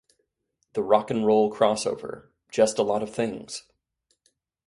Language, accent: English, United States English